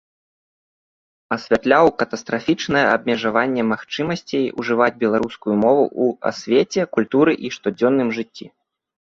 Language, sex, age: Belarusian, male, 30-39